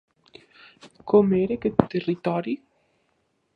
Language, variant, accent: Catalan, Nord-Occidental, nord-occidental